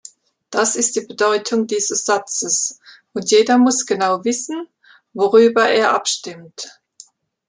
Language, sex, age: German, female, 50-59